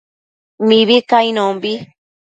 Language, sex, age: Matsés, female, 30-39